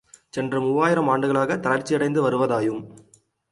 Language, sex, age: Tamil, male, 19-29